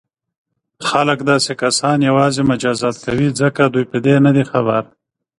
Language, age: Pashto, 30-39